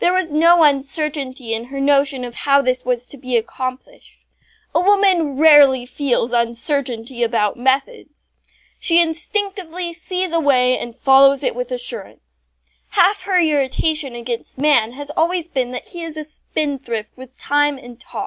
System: none